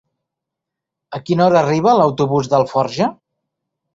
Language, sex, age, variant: Catalan, male, 40-49, Central